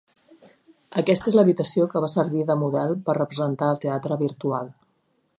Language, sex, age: Catalan, female, 50-59